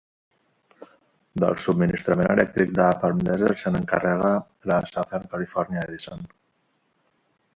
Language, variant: Catalan, Central